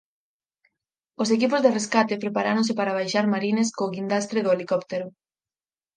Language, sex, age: Galician, female, 19-29